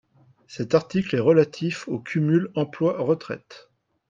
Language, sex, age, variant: French, male, 30-39, Français de métropole